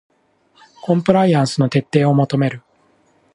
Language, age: Japanese, 40-49